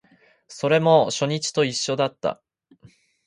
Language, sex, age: Japanese, male, under 19